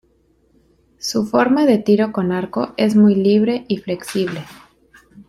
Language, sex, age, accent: Spanish, female, 30-39, México